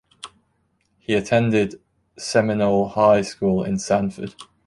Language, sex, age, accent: English, male, 19-29, England English